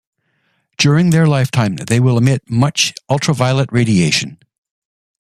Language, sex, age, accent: English, male, 60-69, Canadian English